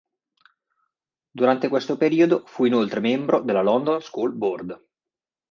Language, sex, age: Italian, male, 30-39